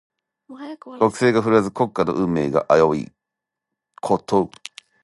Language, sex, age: Japanese, female, 19-29